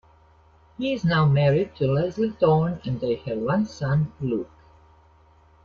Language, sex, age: English, female, 30-39